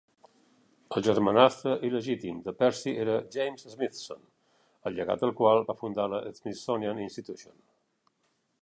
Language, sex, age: Catalan, male, 60-69